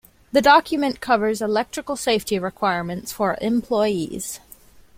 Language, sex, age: English, female, 19-29